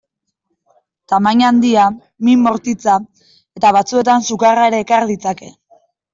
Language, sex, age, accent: Basque, female, 19-29, Mendebalekoa (Araba, Bizkaia, Gipuzkoako mendebaleko herri batzuk)